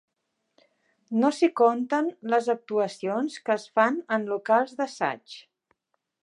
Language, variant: Catalan, Central